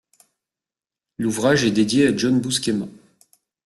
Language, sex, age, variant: French, male, 40-49, Français de métropole